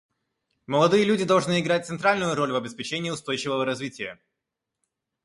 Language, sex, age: Russian, male, under 19